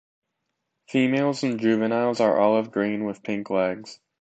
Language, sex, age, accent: English, male, under 19, United States English